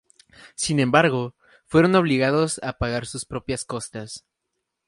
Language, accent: Spanish, México